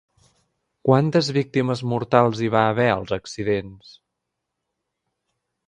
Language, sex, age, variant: Catalan, male, 19-29, Central